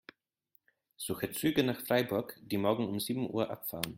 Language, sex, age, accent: German, male, 19-29, Österreichisches Deutsch